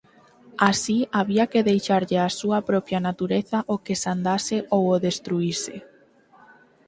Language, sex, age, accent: Galician, female, under 19, Normativo (estándar)